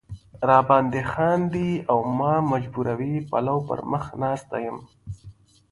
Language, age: Pashto, 19-29